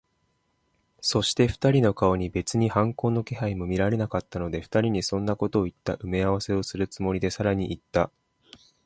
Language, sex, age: Japanese, male, 19-29